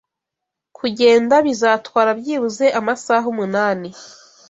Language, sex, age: Kinyarwanda, female, 19-29